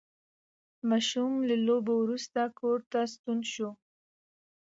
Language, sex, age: Pashto, female, 19-29